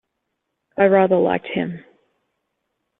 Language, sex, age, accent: English, female, 40-49, Australian English